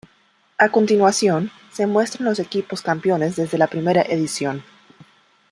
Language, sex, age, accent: Spanish, female, 30-39, América central